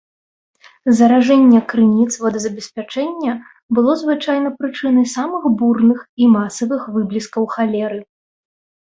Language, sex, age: Belarusian, female, 30-39